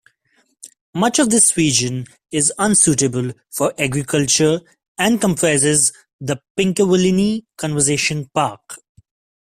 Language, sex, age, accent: English, male, 19-29, India and South Asia (India, Pakistan, Sri Lanka)